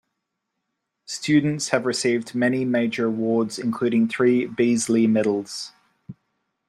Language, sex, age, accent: English, male, 19-29, Australian English